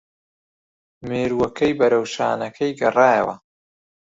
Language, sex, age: Central Kurdish, male, 30-39